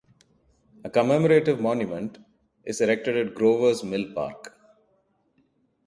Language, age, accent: English, 30-39, India and South Asia (India, Pakistan, Sri Lanka)